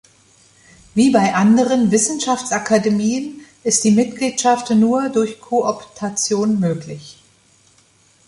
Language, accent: German, Deutschland Deutsch